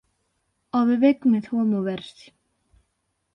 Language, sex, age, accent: Galician, female, 19-29, Atlántico (seseo e gheada)